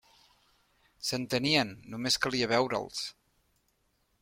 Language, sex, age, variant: Catalan, male, 40-49, Central